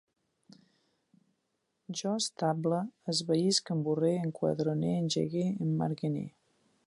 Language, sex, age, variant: Catalan, female, 40-49, Central